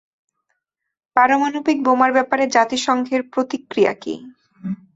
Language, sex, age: Bengali, female, 19-29